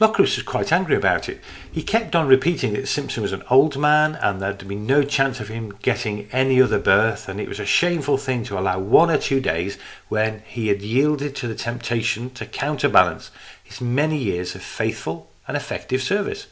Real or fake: real